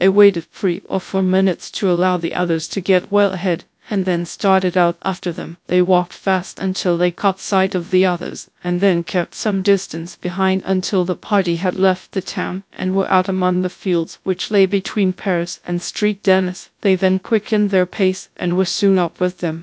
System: TTS, GradTTS